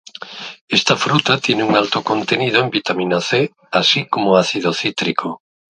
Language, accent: Spanish, España: Centro-Sur peninsular (Madrid, Toledo, Castilla-La Mancha)